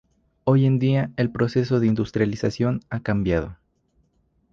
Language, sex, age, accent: Spanish, male, under 19, México